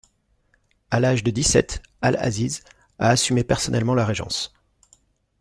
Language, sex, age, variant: French, male, 40-49, Français de métropole